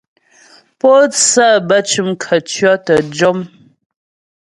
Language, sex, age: Ghomala, female, 30-39